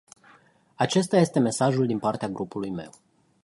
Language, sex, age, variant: Romanian, male, 40-49, Romanian-Romania